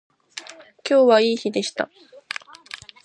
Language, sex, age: Japanese, female, 19-29